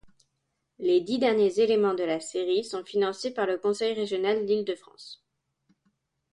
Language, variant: French, Français de métropole